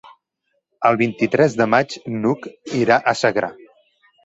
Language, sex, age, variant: Catalan, male, 30-39, Central